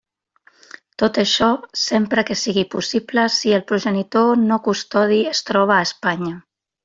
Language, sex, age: Catalan, female, 40-49